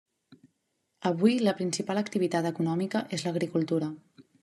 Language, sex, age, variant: Catalan, female, 30-39, Central